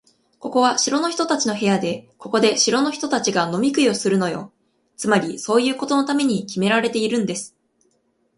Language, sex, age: Japanese, female, 19-29